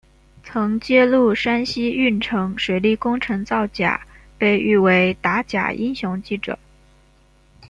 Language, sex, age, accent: Chinese, female, 19-29, 出生地：江西省